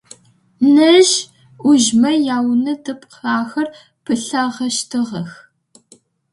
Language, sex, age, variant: Adyghe, female, under 19, Адыгабзэ (Кирил, пстэумэ зэдыряе)